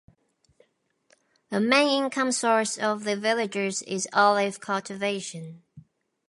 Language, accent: English, United States English